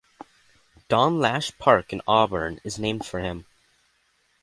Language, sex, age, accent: English, male, under 19, United States English